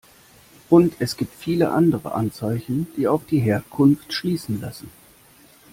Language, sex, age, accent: German, male, 30-39, Deutschland Deutsch